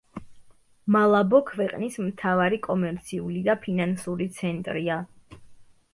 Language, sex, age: Georgian, female, 19-29